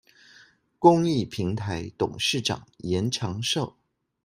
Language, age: Chinese, 30-39